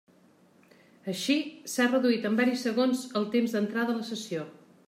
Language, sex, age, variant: Catalan, female, 40-49, Central